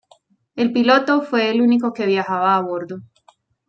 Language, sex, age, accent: Spanish, female, 30-39, Andino-Pacífico: Colombia, Perú, Ecuador, oeste de Bolivia y Venezuela andina